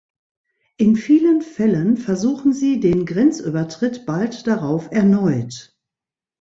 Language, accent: German, Deutschland Deutsch